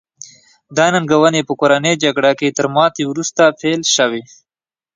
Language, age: Pashto, 19-29